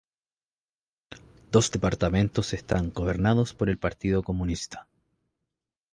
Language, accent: Spanish, Chileno: Chile, Cuyo